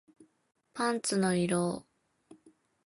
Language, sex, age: Japanese, female, 19-29